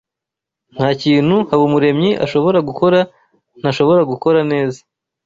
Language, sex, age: Kinyarwanda, male, 19-29